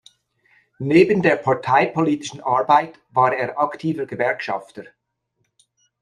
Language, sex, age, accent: German, male, 50-59, Schweizerdeutsch